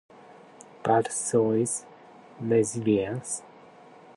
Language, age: English, 30-39